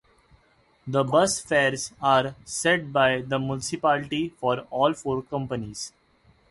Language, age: English, under 19